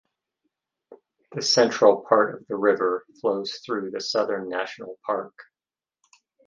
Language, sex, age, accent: English, male, 50-59, United States English